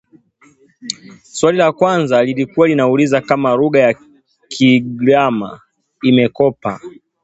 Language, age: Swahili, 19-29